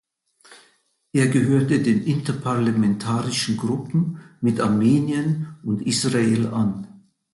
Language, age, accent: German, 70-79, Deutschland Deutsch